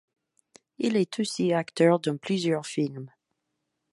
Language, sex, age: French, female, 19-29